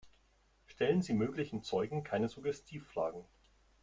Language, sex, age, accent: German, male, 30-39, Deutschland Deutsch